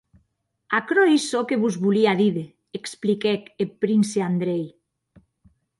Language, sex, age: Occitan, female, 40-49